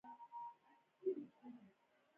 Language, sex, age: Pashto, female, 19-29